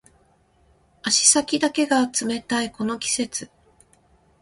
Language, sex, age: Japanese, female, 40-49